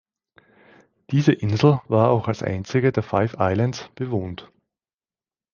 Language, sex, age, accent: German, male, 40-49, Österreichisches Deutsch